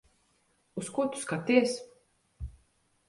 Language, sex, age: Latvian, female, 19-29